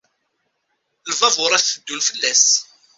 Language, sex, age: Kabyle, male, 30-39